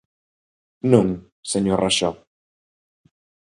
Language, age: Galician, 30-39